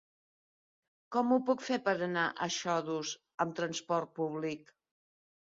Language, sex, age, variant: Catalan, female, 60-69, Central